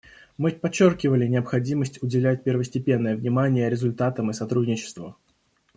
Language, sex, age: Russian, male, 19-29